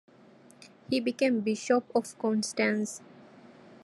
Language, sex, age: English, female, 19-29